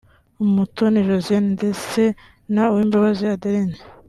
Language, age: Kinyarwanda, 19-29